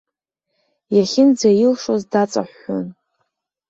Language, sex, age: Abkhazian, female, under 19